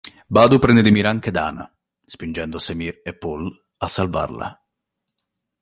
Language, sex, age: Italian, male, 19-29